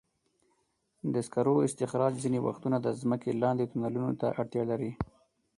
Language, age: Pashto, 19-29